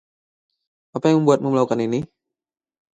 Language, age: Indonesian, 19-29